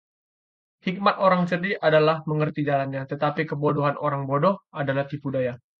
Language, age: Indonesian, 19-29